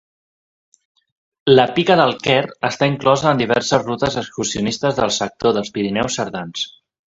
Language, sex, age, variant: Catalan, male, 19-29, Central